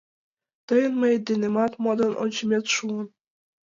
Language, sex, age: Mari, female, 19-29